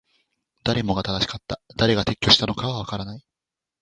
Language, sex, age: Japanese, female, 19-29